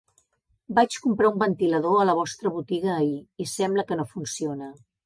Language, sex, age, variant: Catalan, female, 50-59, Central